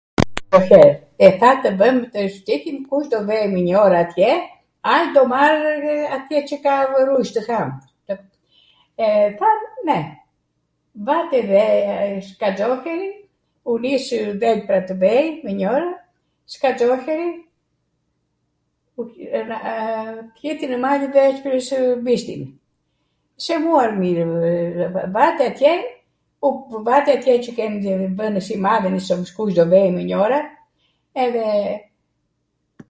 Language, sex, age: Arvanitika Albanian, female, 70-79